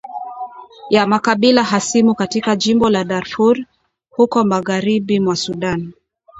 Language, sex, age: Swahili, female, 30-39